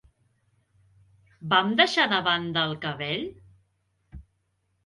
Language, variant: Catalan, Central